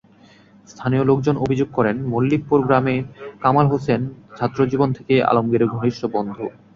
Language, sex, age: Bengali, male, 19-29